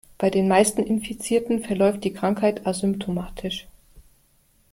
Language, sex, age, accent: German, female, 50-59, Deutschland Deutsch